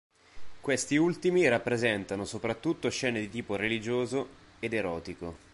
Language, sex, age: Italian, male, 19-29